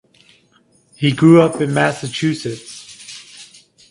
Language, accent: English, United States English